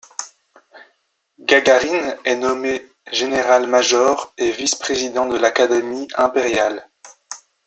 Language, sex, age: French, male, under 19